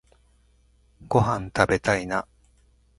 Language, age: Japanese, 50-59